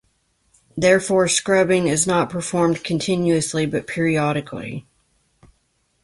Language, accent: English, United States English